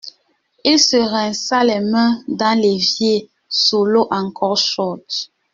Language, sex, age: French, female, 19-29